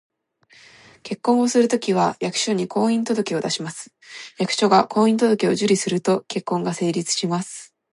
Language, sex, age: Japanese, female, 19-29